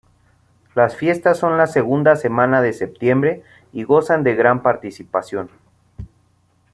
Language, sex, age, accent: Spanish, male, 30-39, México